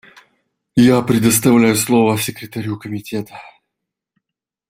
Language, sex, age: Russian, male, 19-29